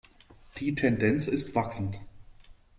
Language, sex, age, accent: German, male, 19-29, Deutschland Deutsch